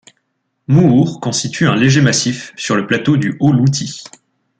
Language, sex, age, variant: French, male, 19-29, Français de métropole